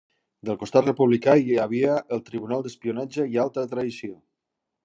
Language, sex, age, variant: Catalan, male, 40-49, Central